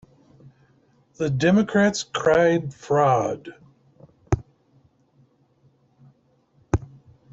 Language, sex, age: English, male, 50-59